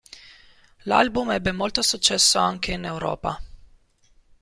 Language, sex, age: Italian, male, 19-29